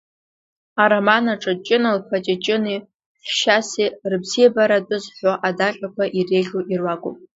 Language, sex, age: Abkhazian, female, 30-39